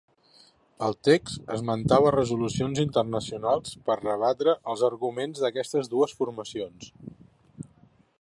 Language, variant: Catalan, Central